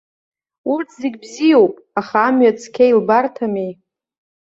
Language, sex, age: Abkhazian, female, 40-49